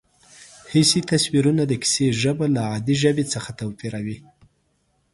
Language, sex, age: Pashto, male, 19-29